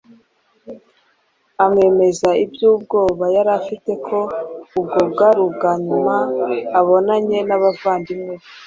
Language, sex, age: Kinyarwanda, female, 30-39